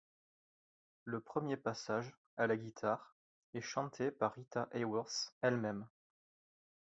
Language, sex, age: French, male, 30-39